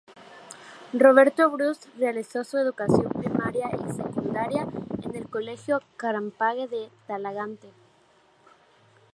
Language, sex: Spanish, female